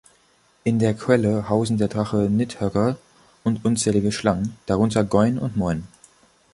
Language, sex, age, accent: German, male, under 19, Deutschland Deutsch